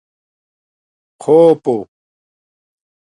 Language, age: Domaaki, 30-39